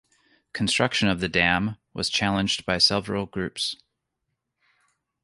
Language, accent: English, United States English